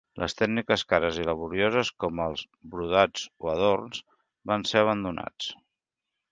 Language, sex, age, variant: Catalan, male, 40-49, Central